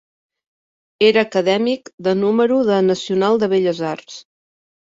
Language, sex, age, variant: Catalan, female, 50-59, Central